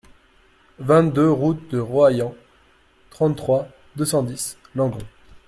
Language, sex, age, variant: French, male, 30-39, Français de métropole